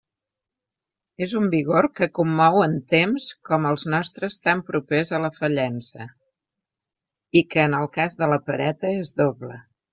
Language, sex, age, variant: Catalan, female, 40-49, Central